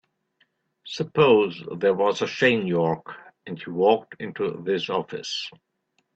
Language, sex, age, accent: English, male, 60-69, England English